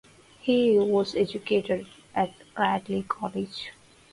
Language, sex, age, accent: English, female, 19-29, India and South Asia (India, Pakistan, Sri Lanka)